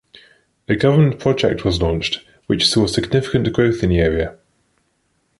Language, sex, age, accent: English, male, 30-39, England English